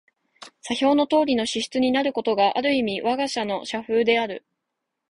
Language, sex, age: Japanese, female, 19-29